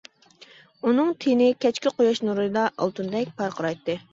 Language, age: Uyghur, 30-39